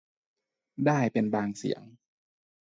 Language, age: Thai, 19-29